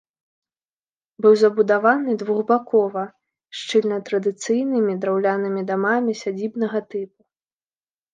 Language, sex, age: Belarusian, female, 19-29